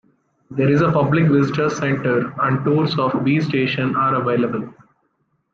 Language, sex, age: English, male, 19-29